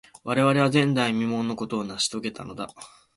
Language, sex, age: Japanese, male, 19-29